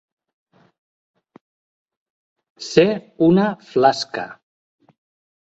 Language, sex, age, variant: Catalan, male, 60-69, Central